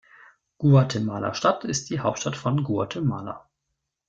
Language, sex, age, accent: German, male, 30-39, Deutschland Deutsch